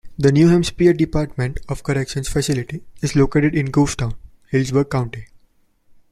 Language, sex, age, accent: English, male, 19-29, India and South Asia (India, Pakistan, Sri Lanka)